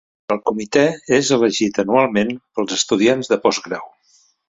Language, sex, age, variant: Catalan, male, 60-69, Central